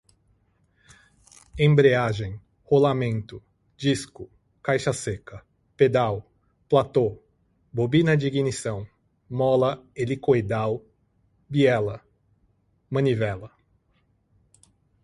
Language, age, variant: Portuguese, 50-59, Portuguese (Brasil)